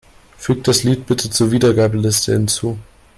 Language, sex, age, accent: German, male, under 19, Deutschland Deutsch